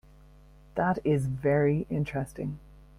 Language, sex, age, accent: English, female, 50-59, Irish English